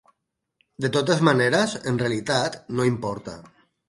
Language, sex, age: Catalan, male, 50-59